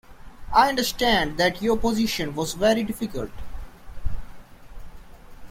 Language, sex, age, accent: English, male, 19-29, India and South Asia (India, Pakistan, Sri Lanka)